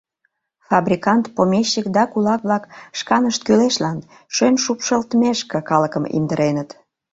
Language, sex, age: Mari, female, 40-49